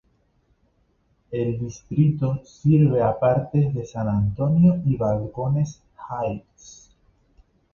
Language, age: Spanish, 19-29